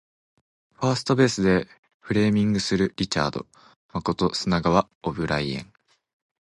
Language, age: Japanese, 19-29